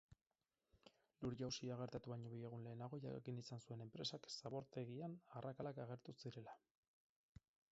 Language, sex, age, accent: Basque, male, 40-49, Erdialdekoa edo Nafarra (Gipuzkoa, Nafarroa)